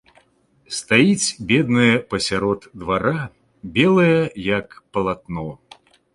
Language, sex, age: Belarusian, male, 40-49